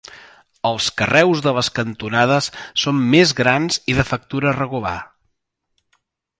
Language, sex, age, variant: Catalan, male, 50-59, Central